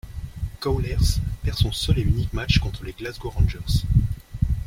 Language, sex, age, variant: French, male, 30-39, Français de métropole